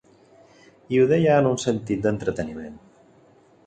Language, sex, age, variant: Catalan, male, 40-49, Central